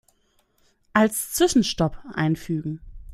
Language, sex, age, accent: German, female, 19-29, Deutschland Deutsch